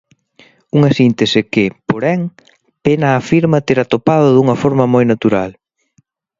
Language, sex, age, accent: Galician, male, 30-39, Normativo (estándar)